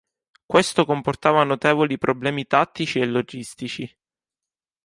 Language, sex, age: Italian, male, 19-29